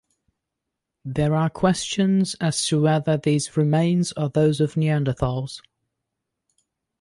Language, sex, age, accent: English, male, 19-29, England English